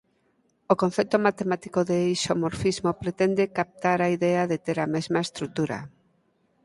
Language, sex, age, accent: Galician, female, 50-59, Normativo (estándar)